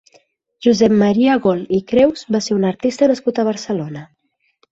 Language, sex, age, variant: Catalan, female, 30-39, Central